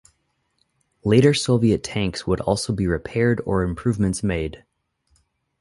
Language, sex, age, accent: English, male, 30-39, United States English